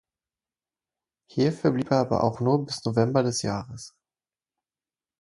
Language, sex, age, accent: German, male, 19-29, Deutschland Deutsch